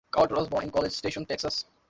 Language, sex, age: English, male, 19-29